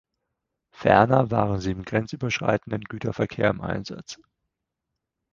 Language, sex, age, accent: German, male, 30-39, Deutschland Deutsch